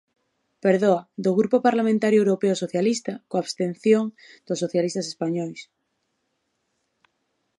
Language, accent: Galician, Normativo (estándar)